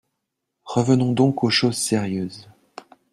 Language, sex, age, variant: French, male, 40-49, Français de métropole